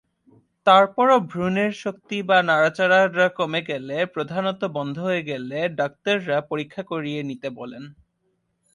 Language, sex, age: Bengali, male, 19-29